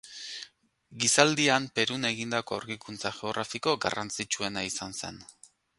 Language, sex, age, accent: Basque, male, 40-49, Erdialdekoa edo Nafarra (Gipuzkoa, Nafarroa)